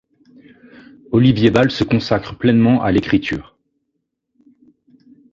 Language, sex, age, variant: French, male, 30-39, Français de métropole